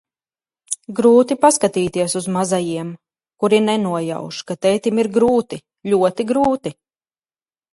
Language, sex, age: Latvian, female, 30-39